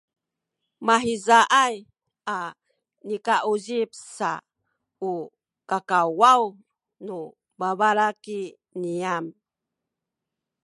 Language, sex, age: Sakizaya, female, 60-69